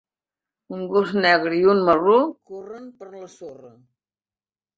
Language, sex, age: Catalan, female, 70-79